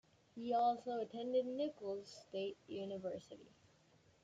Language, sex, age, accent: English, male, under 19, United States English